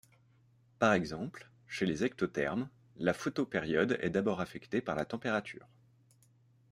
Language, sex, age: French, male, 30-39